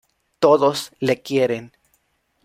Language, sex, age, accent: Spanish, male, 19-29, México